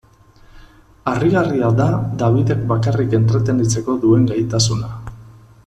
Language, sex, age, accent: Basque, male, 50-59, Erdialdekoa edo Nafarra (Gipuzkoa, Nafarroa)